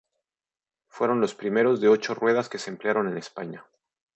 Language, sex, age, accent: Spanish, male, 30-39, México